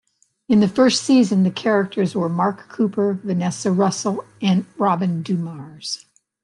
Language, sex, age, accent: English, female, 70-79, United States English